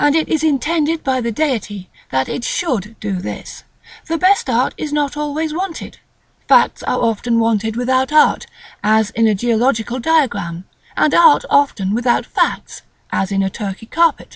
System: none